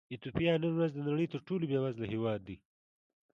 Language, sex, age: Pashto, male, 30-39